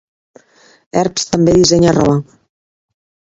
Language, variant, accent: Catalan, Nord-Occidental, nord-occidental